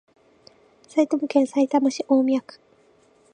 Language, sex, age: Japanese, female, 19-29